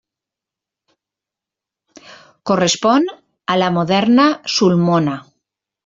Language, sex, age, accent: Catalan, female, 50-59, valencià